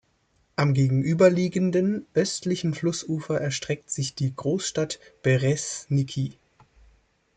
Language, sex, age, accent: German, male, 19-29, Deutschland Deutsch